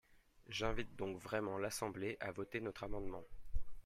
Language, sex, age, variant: French, male, 19-29, Français de métropole